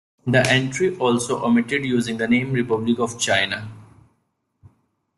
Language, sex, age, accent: English, male, 19-29, India and South Asia (India, Pakistan, Sri Lanka)